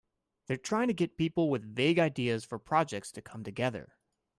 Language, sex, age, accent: English, male, 19-29, United States English